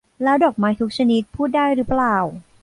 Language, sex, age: Thai, female, 30-39